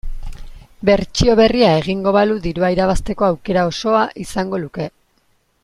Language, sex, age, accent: Basque, female, 19-29, Mendebalekoa (Araba, Bizkaia, Gipuzkoako mendebaleko herri batzuk)